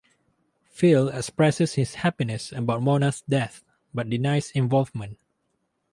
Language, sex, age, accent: English, male, 19-29, Malaysian English